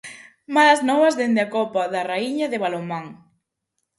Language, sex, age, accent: Galician, female, 19-29, Atlántico (seseo e gheada)